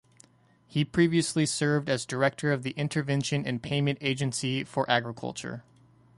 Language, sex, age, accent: English, male, 30-39, United States English